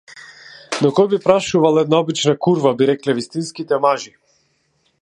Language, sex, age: Macedonian, female, 19-29